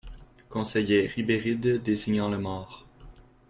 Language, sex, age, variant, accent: French, male, 19-29, Français d'Amérique du Nord, Français du Canada